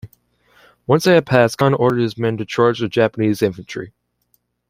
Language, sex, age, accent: English, male, under 19, United States English